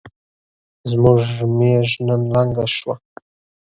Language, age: Pashto, 19-29